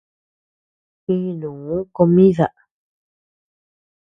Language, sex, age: Tepeuxila Cuicatec, female, 19-29